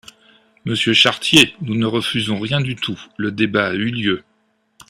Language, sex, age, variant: French, male, 50-59, Français de métropole